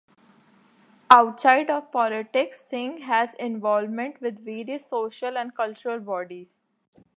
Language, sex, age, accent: English, female, 19-29, India and South Asia (India, Pakistan, Sri Lanka)